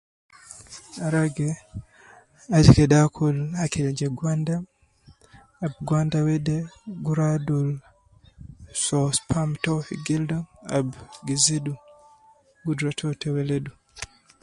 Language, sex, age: Nubi, male, 19-29